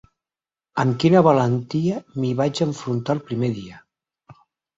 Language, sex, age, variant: Catalan, male, 50-59, Central